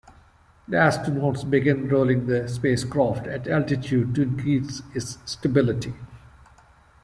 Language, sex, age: English, male, 50-59